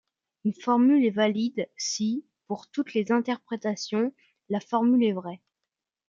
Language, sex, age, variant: French, male, under 19, Français de métropole